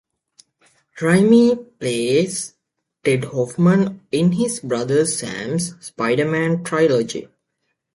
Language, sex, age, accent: English, male, 19-29, United States English